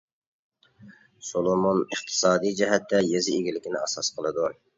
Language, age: Uyghur, 30-39